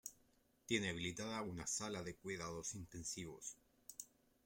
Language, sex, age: Spanish, male, 19-29